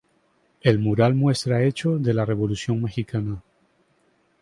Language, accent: Spanish, Caribe: Cuba, Venezuela, Puerto Rico, República Dominicana, Panamá, Colombia caribeña, México caribeño, Costa del golfo de México